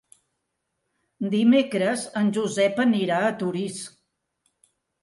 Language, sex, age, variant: Catalan, female, 60-69, Central